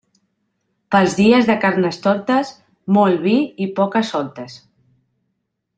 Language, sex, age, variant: Catalan, female, 30-39, Central